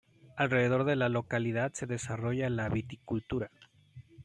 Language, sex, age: Spanish, male, 30-39